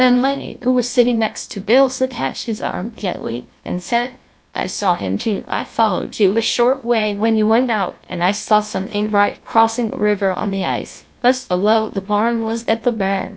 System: TTS, GlowTTS